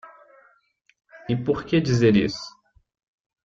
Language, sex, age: Portuguese, male, 19-29